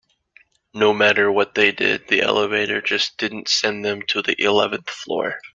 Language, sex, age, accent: English, male, 19-29, United States English